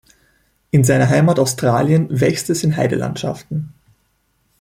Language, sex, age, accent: German, male, 30-39, Österreichisches Deutsch